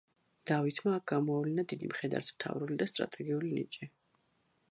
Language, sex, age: Georgian, female, 40-49